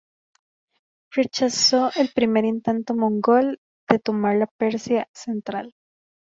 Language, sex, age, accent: Spanish, female, under 19, América central